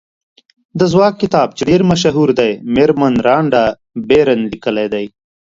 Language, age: Pashto, 30-39